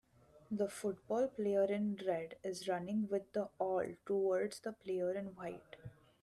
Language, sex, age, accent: English, female, 19-29, India and South Asia (India, Pakistan, Sri Lanka)